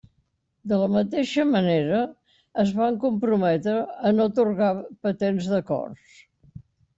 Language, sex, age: Catalan, female, 90+